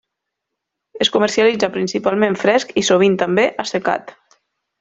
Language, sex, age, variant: Catalan, female, 40-49, Nord-Occidental